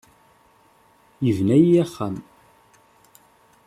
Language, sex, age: Kabyle, male, 30-39